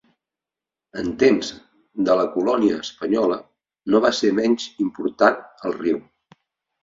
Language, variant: Catalan, Central